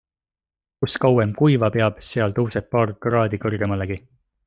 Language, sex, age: Estonian, male, 19-29